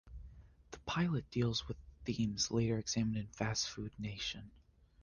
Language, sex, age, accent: English, male, under 19, United States English